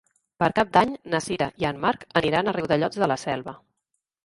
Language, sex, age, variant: Catalan, female, 40-49, Central